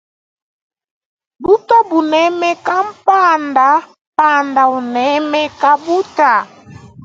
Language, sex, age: Luba-Lulua, female, 19-29